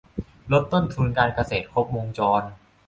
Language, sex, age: Thai, male, 19-29